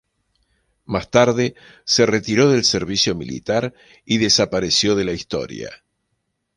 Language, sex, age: Spanish, male, 50-59